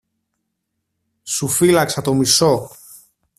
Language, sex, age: Greek, male, 30-39